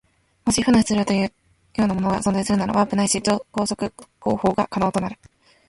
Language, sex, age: Japanese, female, 19-29